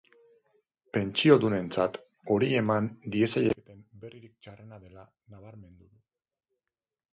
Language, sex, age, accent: Basque, male, 40-49, Mendebalekoa (Araba, Bizkaia, Gipuzkoako mendebaleko herri batzuk)